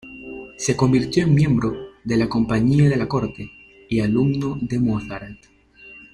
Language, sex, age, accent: Spanish, male, 19-29, Andino-Pacífico: Colombia, Perú, Ecuador, oeste de Bolivia y Venezuela andina